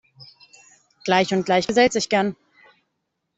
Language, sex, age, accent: German, female, 19-29, Deutschland Deutsch